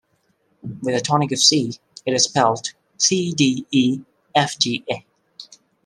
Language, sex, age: English, male, 19-29